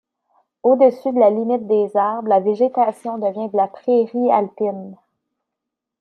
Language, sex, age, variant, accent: French, female, 19-29, Français d'Amérique du Nord, Français du Canada